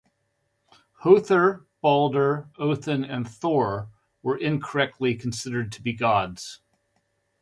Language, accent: English, United States English